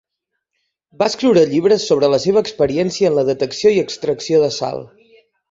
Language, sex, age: Catalan, male, 30-39